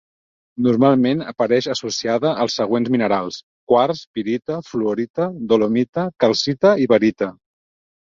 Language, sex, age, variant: Catalan, male, 40-49, Central